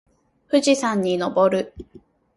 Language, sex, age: Japanese, female, 19-29